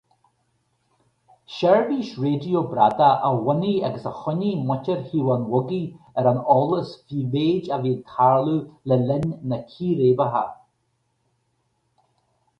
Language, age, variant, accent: Irish, 50-59, Gaeilge Uladh, Cainteoir dúchais, Gaeltacht